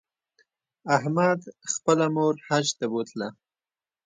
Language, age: Pashto, 30-39